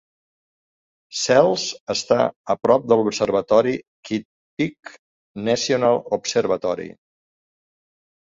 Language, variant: Catalan, Central